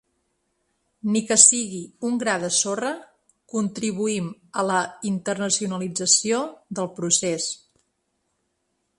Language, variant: Catalan, Central